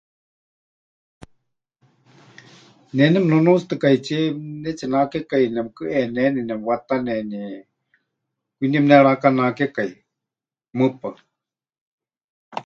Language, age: Huichol, 50-59